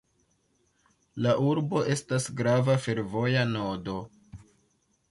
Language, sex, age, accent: Esperanto, male, 19-29, Internacia